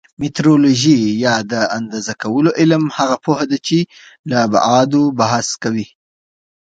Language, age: Pashto, 19-29